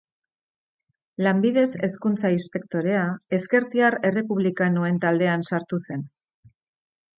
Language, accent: Basque, Erdialdekoa edo Nafarra (Gipuzkoa, Nafarroa)